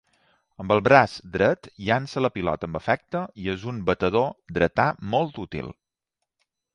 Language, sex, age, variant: Catalan, male, 40-49, Balear